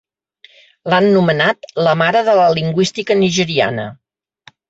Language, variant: Catalan, Central